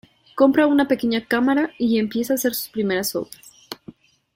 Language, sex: Spanish, female